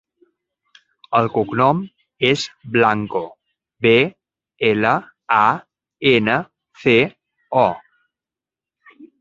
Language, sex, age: Catalan, male, 40-49